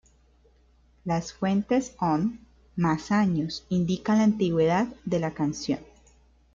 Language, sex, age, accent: Spanish, female, 30-39, Caribe: Cuba, Venezuela, Puerto Rico, República Dominicana, Panamá, Colombia caribeña, México caribeño, Costa del golfo de México